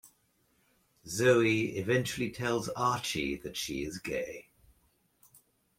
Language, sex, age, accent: English, male, 60-69, England English